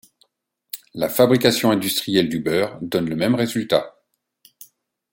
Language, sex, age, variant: French, male, 40-49, Français de métropole